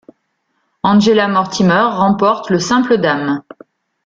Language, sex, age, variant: French, female, 40-49, Français de métropole